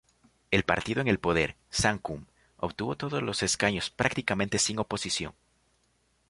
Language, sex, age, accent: Spanish, male, under 19, Andino-Pacífico: Colombia, Perú, Ecuador, oeste de Bolivia y Venezuela andina